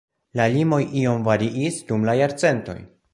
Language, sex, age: Esperanto, male, 19-29